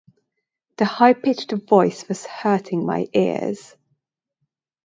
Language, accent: English, British English